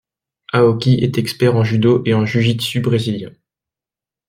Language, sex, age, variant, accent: French, male, 19-29, Français des départements et régions d'outre-mer, Français de La Réunion